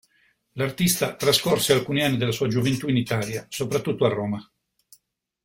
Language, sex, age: Italian, male, 60-69